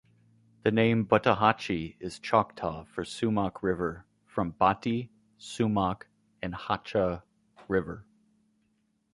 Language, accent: English, United States English